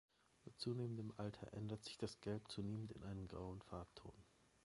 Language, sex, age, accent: German, male, 19-29, Deutschland Deutsch